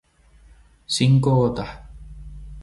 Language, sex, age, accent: Spanish, male, 19-29, España: Islas Canarias